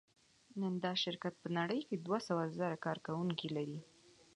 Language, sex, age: Pashto, female, 19-29